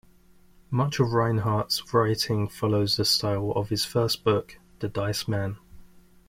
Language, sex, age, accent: English, male, 30-39, England English